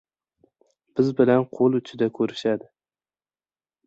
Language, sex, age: Uzbek, male, 19-29